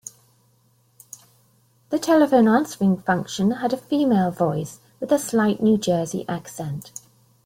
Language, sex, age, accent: English, female, 50-59, England English